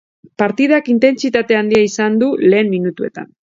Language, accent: Basque, Mendebalekoa (Araba, Bizkaia, Gipuzkoako mendebaleko herri batzuk)